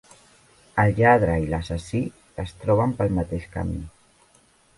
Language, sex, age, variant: Catalan, female, 50-59, Central